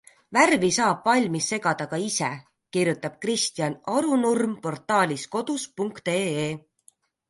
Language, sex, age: Estonian, female, 30-39